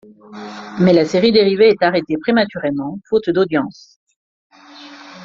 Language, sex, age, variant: French, female, 40-49, Français de métropole